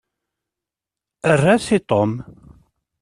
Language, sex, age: Kabyle, male, 40-49